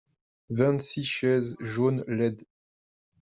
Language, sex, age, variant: French, male, 30-39, Français de métropole